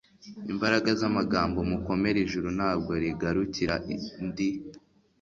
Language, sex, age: Kinyarwanda, male, under 19